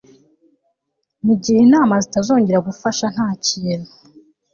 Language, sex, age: Kinyarwanda, female, 19-29